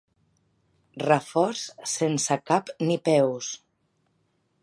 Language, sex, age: Catalan, female, 40-49